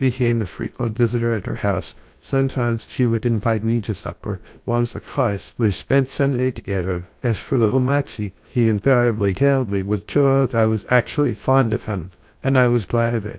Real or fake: fake